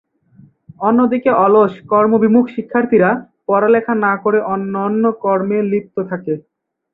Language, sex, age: Bengali, male, 19-29